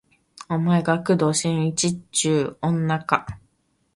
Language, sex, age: Japanese, female, 19-29